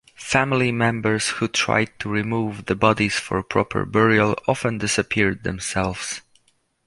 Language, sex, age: English, male, 30-39